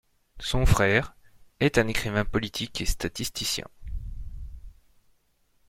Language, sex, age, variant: French, male, 30-39, Français de métropole